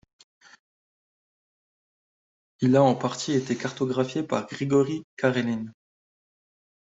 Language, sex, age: French, male, 30-39